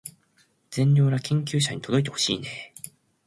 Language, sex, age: Japanese, male, 19-29